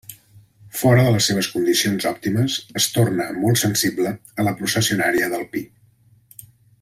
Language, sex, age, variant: Catalan, male, 40-49, Central